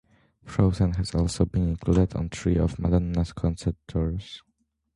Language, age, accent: English, under 19, United States English